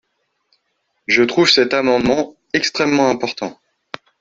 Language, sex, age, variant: French, male, 30-39, Français de métropole